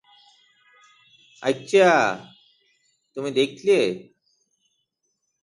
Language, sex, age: Bengali, male, 19-29